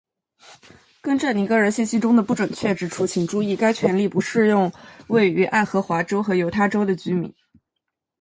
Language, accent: Chinese, 出生地：江苏省